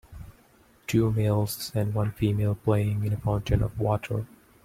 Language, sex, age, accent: English, male, 19-29, India and South Asia (India, Pakistan, Sri Lanka)